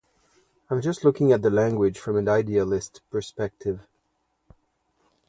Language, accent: English, Canadian English